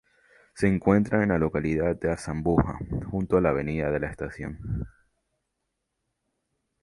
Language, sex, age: Spanish, male, under 19